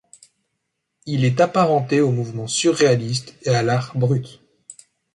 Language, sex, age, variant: French, male, 19-29, Français de métropole